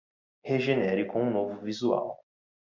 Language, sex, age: Portuguese, male, 30-39